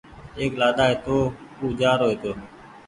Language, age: Goaria, 19-29